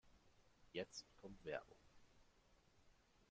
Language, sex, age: German, male, 50-59